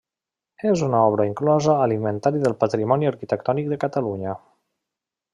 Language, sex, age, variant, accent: Catalan, male, 30-39, Valencià meridional, valencià